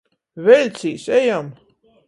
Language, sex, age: Latgalian, female, 40-49